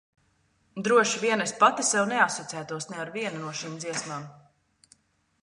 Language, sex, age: Latvian, female, 30-39